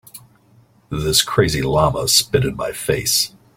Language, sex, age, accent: English, male, 40-49, United States English